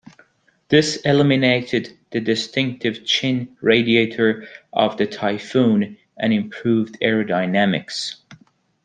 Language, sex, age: English, male, 30-39